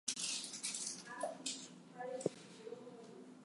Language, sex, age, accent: English, female, 19-29, Southern African (South Africa, Zimbabwe, Namibia)